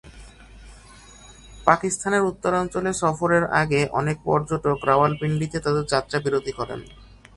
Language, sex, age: Bengali, male, 19-29